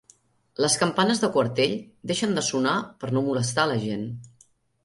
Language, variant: Catalan, Central